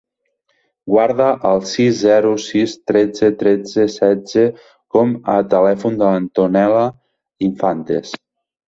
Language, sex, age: Catalan, male, 19-29